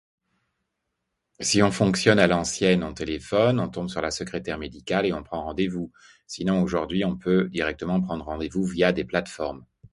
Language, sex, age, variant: French, male, 50-59, Français de métropole